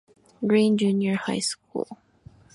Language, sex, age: English, female, 19-29